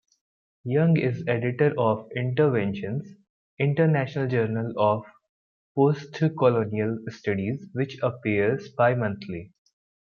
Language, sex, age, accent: English, male, 30-39, India and South Asia (India, Pakistan, Sri Lanka)